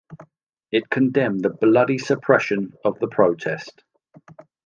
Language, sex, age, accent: English, male, 40-49, England English